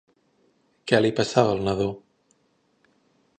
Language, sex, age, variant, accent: Catalan, male, 19-29, Central, central